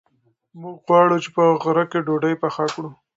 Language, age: Pashto, 30-39